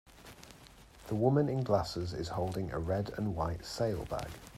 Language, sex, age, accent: English, male, 30-39, England English